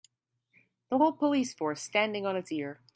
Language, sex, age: English, female, 40-49